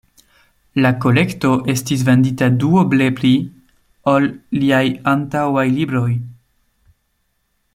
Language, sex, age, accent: Esperanto, male, 19-29, Internacia